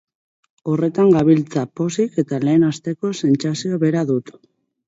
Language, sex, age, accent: Basque, female, 40-49, Mendebalekoa (Araba, Bizkaia, Gipuzkoako mendebaleko herri batzuk)